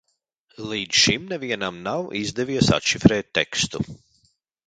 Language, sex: Latvian, male